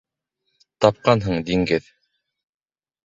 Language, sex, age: Bashkir, male, 30-39